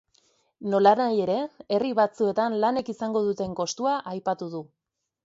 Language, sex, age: Basque, female, 30-39